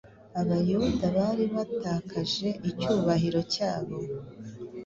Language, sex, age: Kinyarwanda, female, 40-49